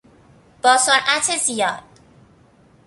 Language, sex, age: Persian, female, under 19